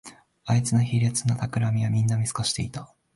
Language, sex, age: Japanese, male, 19-29